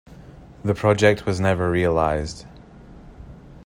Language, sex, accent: English, male, Scottish English